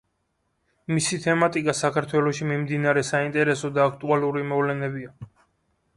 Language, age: Georgian, 19-29